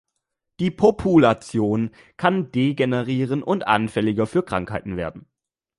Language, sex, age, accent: German, male, under 19, Deutschland Deutsch